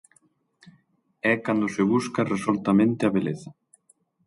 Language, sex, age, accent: Galician, male, 30-39, Normativo (estándar)